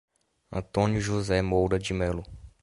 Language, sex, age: Portuguese, male, under 19